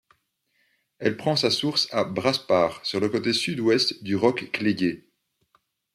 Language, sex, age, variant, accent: French, male, 30-39, Français d'Europe, Français de Belgique